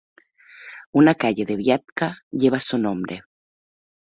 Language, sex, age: Spanish, female, 40-49